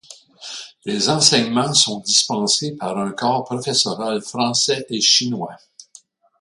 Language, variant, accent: French, Français d'Amérique du Nord, Français du Canada